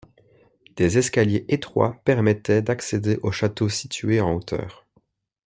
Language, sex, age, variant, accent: French, male, 19-29, Français d'Europe, Français de Belgique